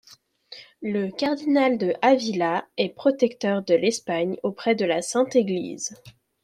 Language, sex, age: French, female, 30-39